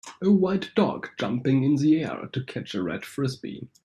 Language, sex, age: English, male, 19-29